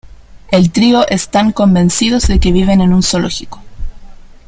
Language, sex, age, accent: Spanish, female, under 19, Chileno: Chile, Cuyo